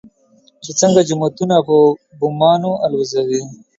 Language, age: Pashto, 19-29